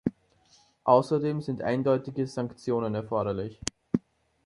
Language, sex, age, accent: German, male, 19-29, Österreichisches Deutsch